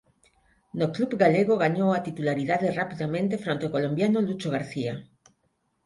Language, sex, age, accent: Galician, female, 50-59, Neofalante